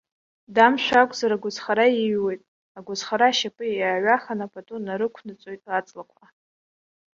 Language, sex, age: Abkhazian, male, under 19